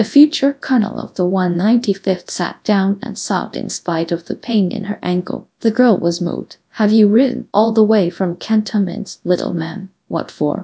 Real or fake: fake